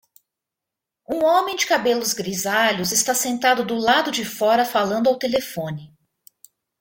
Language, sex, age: Portuguese, female, 50-59